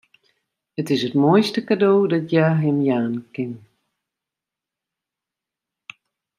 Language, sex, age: Western Frisian, female, 30-39